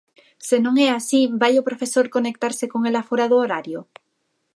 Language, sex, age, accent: Galician, female, 30-39, Normativo (estándar)